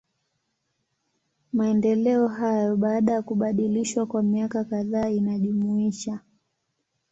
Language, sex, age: Swahili, female, 19-29